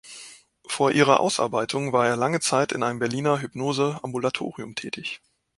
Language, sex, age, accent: German, male, 19-29, Deutschland Deutsch